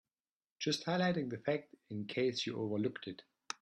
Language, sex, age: English, male, 40-49